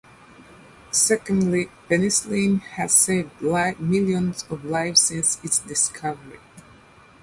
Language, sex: English, female